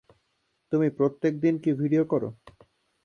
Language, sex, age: Bengali, male, 19-29